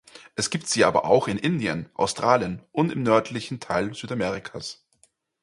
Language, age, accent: German, 19-29, Österreichisches Deutsch